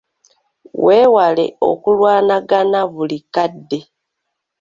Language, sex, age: Ganda, female, 19-29